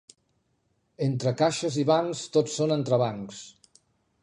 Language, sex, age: Catalan, male, 50-59